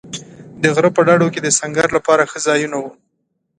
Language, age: Pashto, 30-39